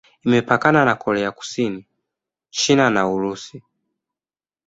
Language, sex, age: Swahili, male, 19-29